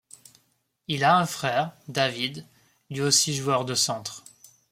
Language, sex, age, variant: French, male, 19-29, Français de métropole